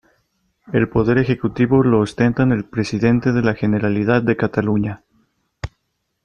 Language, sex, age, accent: Spanish, male, 19-29, México